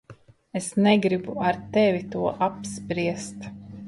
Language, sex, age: Latvian, female, 30-39